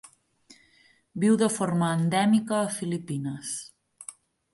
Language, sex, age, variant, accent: Catalan, female, 19-29, Central, Oriental